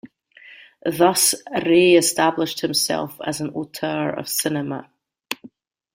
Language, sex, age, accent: English, female, 40-49, Scottish English